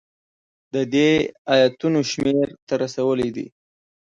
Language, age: Pashto, 19-29